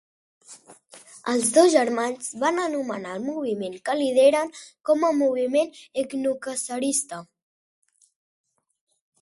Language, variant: Catalan, Central